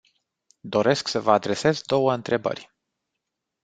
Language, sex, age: Romanian, male, 30-39